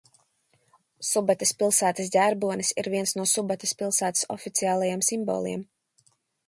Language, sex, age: Latvian, female, under 19